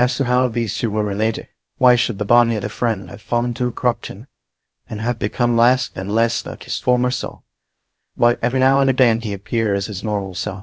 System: TTS, VITS